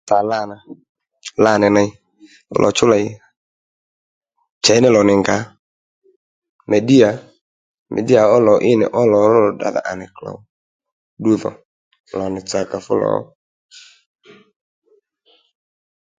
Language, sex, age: Lendu, female, 30-39